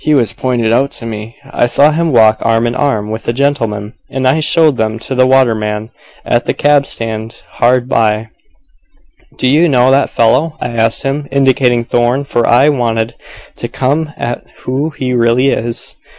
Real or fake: real